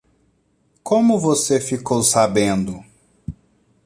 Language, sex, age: Portuguese, male, 30-39